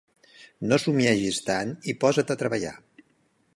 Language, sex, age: Catalan, male, 50-59